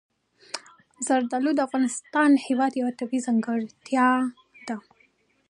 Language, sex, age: Pashto, female, 19-29